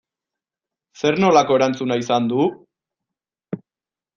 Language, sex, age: Basque, male, 19-29